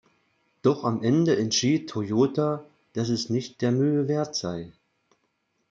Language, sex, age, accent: German, male, 40-49, Deutschland Deutsch